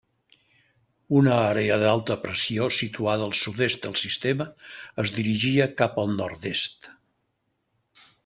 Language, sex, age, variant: Catalan, male, 70-79, Central